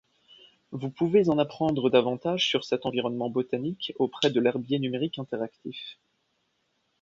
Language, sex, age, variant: French, male, 19-29, Français de métropole